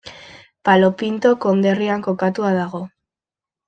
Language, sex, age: Basque, female, under 19